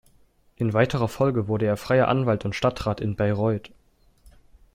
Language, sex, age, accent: German, male, under 19, Deutschland Deutsch